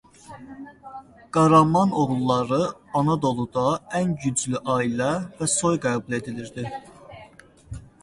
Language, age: Azerbaijani, 19-29